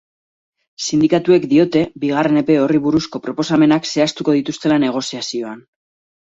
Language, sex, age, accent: Basque, female, 30-39, Mendebalekoa (Araba, Bizkaia, Gipuzkoako mendebaleko herri batzuk)